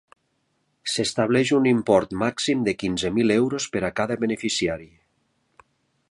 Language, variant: Catalan, Nord-Occidental